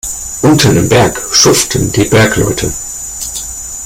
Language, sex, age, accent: German, male, 40-49, Deutschland Deutsch